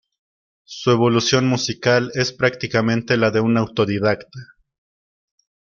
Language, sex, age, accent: Spanish, male, 19-29, México